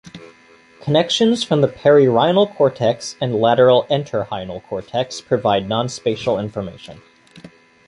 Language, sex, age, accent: English, male, 19-29, United States English